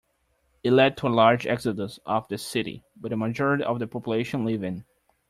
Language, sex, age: English, male, 19-29